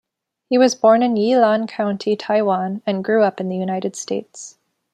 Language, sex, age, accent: English, female, 19-29, United States English